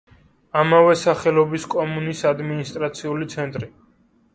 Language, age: Georgian, 19-29